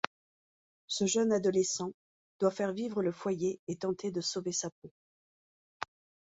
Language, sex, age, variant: French, female, 40-49, Français de métropole